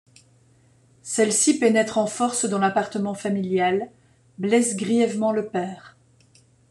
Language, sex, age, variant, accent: French, female, 40-49, Français d'Europe, Français de Belgique